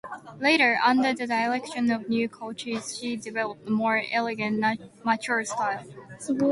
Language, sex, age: English, female, 19-29